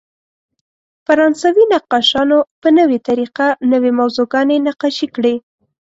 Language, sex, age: Pashto, female, 19-29